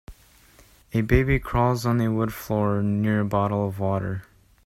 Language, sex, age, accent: English, male, 19-29, United States English